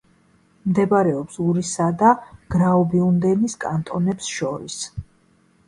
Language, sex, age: Georgian, female, 40-49